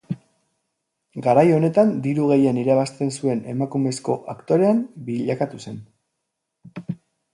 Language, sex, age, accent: Basque, male, 40-49, Mendebalekoa (Araba, Bizkaia, Gipuzkoako mendebaleko herri batzuk)